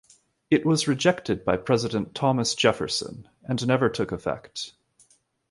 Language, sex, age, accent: English, male, 30-39, Canadian English